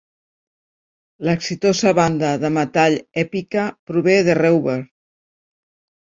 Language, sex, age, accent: Catalan, female, 50-59, Barceloní